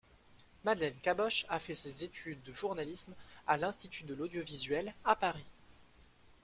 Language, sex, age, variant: French, male, 19-29, Français de métropole